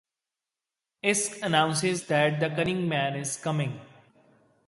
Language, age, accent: English, 30-39, India and South Asia (India, Pakistan, Sri Lanka)